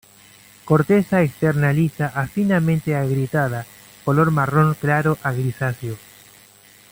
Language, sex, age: Spanish, male, 19-29